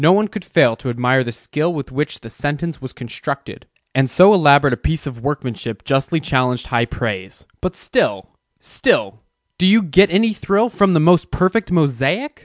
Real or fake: real